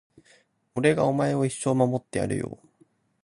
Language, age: Japanese, under 19